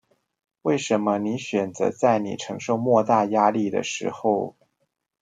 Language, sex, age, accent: Chinese, male, 40-49, 出生地：臺中市